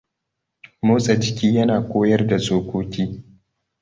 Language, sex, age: Hausa, male, 19-29